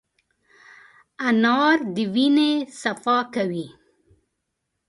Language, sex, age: Pashto, female, 40-49